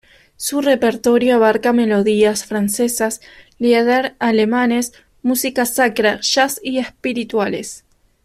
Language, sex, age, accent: Spanish, female, 19-29, Rioplatense: Argentina, Uruguay, este de Bolivia, Paraguay